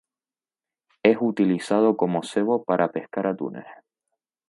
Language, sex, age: Spanish, male, 19-29